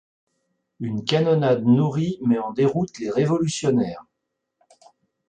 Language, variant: French, Français de métropole